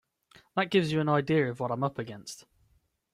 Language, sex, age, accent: English, male, 30-39, England English